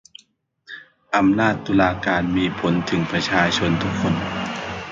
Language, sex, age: Thai, male, 19-29